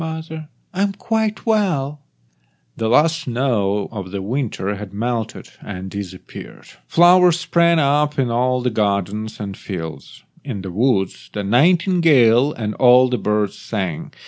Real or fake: real